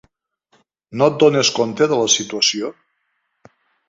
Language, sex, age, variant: Catalan, male, 50-59, Nord-Occidental